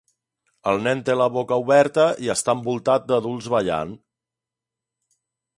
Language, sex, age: Catalan, male, 40-49